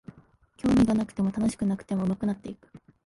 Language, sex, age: Japanese, female, 19-29